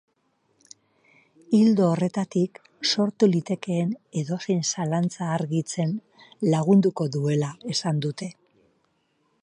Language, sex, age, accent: Basque, female, 50-59, Mendebalekoa (Araba, Bizkaia, Gipuzkoako mendebaleko herri batzuk)